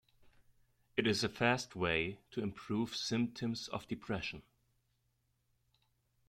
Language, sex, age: English, male, 30-39